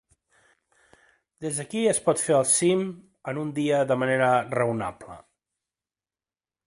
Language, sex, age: Catalan, male, 30-39